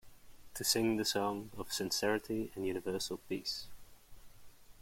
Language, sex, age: English, male, 19-29